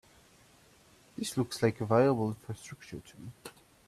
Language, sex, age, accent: English, male, 19-29, United States English